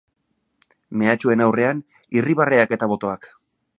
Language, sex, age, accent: Basque, male, 30-39, Mendebalekoa (Araba, Bizkaia, Gipuzkoako mendebaleko herri batzuk)